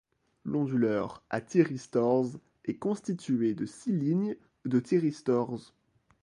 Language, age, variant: French, 19-29, Français de métropole